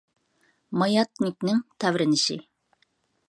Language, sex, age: Uyghur, female, 40-49